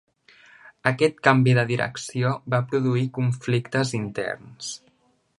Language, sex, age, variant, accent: Catalan, male, under 19, Central, central